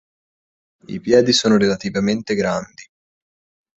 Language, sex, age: Italian, male, 19-29